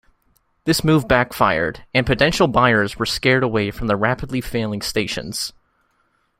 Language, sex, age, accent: English, male, under 19, Canadian English